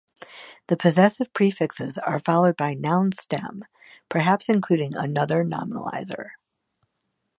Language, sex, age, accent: English, female, 50-59, United States English